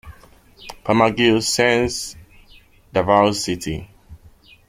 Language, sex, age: English, male, 19-29